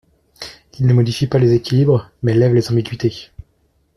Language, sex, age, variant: French, male, 30-39, Français de métropole